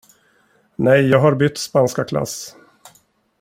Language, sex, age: Swedish, male, 40-49